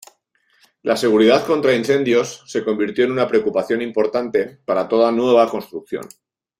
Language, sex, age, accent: Spanish, male, 40-49, España: Norte peninsular (Asturias, Castilla y León, Cantabria, País Vasco, Navarra, Aragón, La Rioja, Guadalajara, Cuenca)